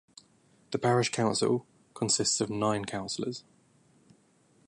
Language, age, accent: English, 19-29, England English